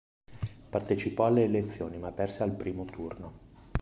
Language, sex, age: Italian, male, 40-49